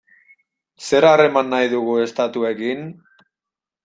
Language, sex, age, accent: Basque, male, 19-29, Mendebalekoa (Araba, Bizkaia, Gipuzkoako mendebaleko herri batzuk)